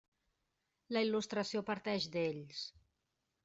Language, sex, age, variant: Catalan, female, 40-49, Central